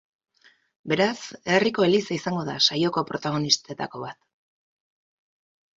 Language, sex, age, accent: Basque, female, 40-49, Erdialdekoa edo Nafarra (Gipuzkoa, Nafarroa)